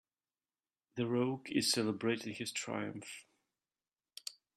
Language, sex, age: English, male, 40-49